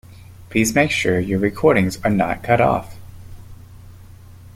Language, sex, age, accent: English, male, 30-39, United States English